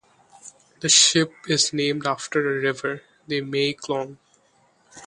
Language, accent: English, India and South Asia (India, Pakistan, Sri Lanka)